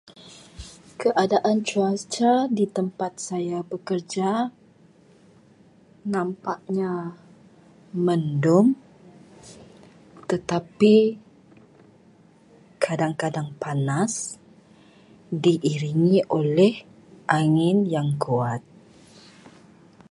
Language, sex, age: Malay, female, 40-49